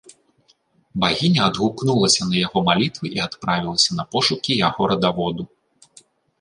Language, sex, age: Belarusian, male, 30-39